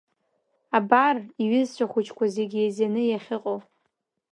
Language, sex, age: Abkhazian, female, under 19